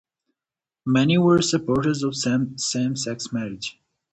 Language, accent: English, India and South Asia (India, Pakistan, Sri Lanka)